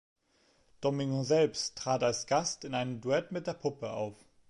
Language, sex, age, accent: German, male, 19-29, Deutschland Deutsch